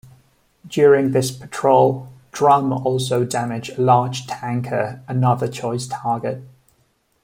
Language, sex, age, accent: English, male, 19-29, England English